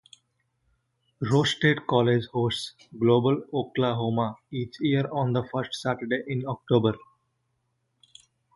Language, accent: English, India and South Asia (India, Pakistan, Sri Lanka)